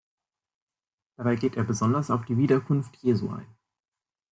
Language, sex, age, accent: German, male, 19-29, Deutschland Deutsch